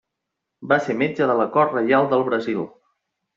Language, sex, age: Catalan, male, 30-39